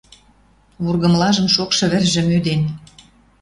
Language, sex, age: Western Mari, female, 40-49